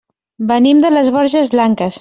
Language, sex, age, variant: Catalan, female, 19-29, Central